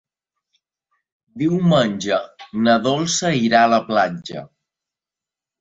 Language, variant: Catalan, Balear